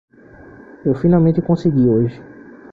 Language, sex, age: Portuguese, male, 30-39